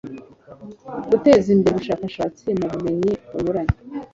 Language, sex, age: Kinyarwanda, female, 40-49